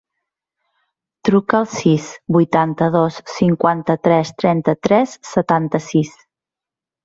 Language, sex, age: Catalan, female, 40-49